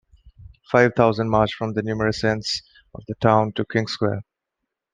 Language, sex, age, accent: English, male, 19-29, India and South Asia (India, Pakistan, Sri Lanka)